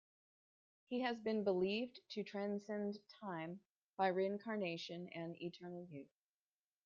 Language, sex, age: English, female, 40-49